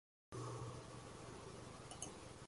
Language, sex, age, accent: English, male, 50-59, United States English